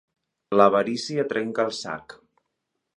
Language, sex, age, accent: Catalan, male, 19-29, aprenent (recent, des del castellà)